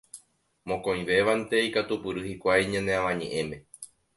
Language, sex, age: Guarani, male, 19-29